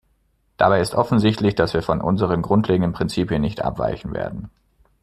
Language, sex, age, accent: German, male, 30-39, Deutschland Deutsch